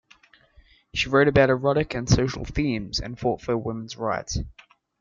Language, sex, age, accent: English, male, under 19, Australian English